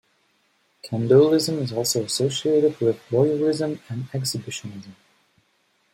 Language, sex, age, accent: English, male, 30-39, United States English